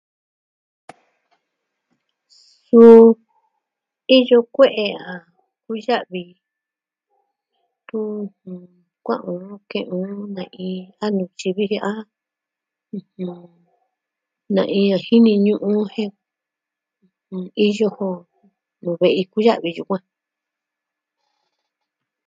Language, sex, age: Southwestern Tlaxiaco Mixtec, female, 60-69